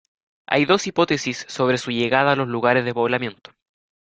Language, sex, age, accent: Spanish, male, under 19, Chileno: Chile, Cuyo